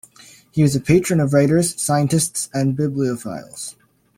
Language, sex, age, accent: English, male, 19-29, United States English